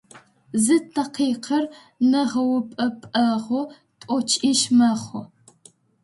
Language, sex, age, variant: Adyghe, female, under 19, Адыгабзэ (Кирил, пстэумэ зэдыряе)